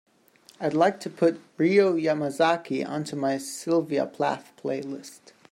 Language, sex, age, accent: English, male, 19-29, United States English